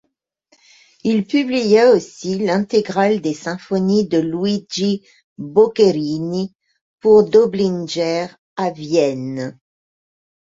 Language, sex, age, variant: French, female, 50-59, Français de métropole